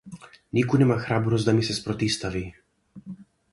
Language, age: Macedonian, 19-29